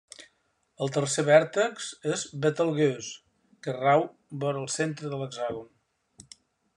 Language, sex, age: Catalan, male, 70-79